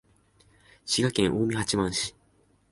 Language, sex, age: Japanese, male, 19-29